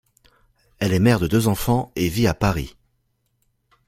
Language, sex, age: French, male, 40-49